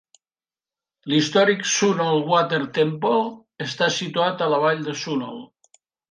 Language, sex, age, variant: Catalan, male, 60-69, Nord-Occidental